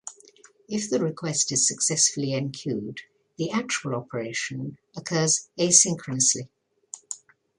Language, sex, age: English, female, 60-69